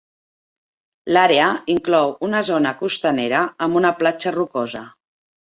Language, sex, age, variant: Catalan, female, 40-49, Central